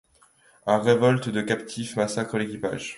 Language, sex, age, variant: French, male, 19-29, Français de métropole